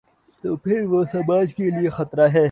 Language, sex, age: Urdu, male, 19-29